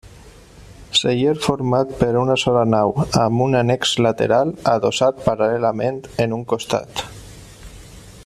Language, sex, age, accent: Catalan, male, 40-49, valencià